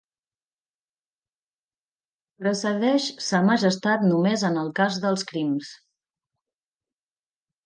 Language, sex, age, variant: Catalan, female, 30-39, Nord-Occidental